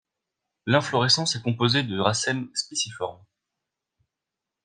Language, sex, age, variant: French, male, under 19, Français de métropole